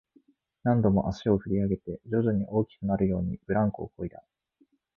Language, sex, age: Japanese, male, 19-29